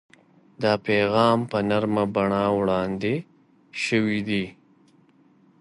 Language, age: Pashto, 30-39